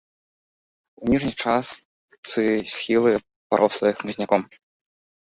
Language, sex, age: Belarusian, male, under 19